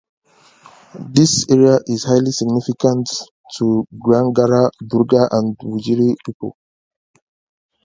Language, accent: English, United States English; England English; Canadian English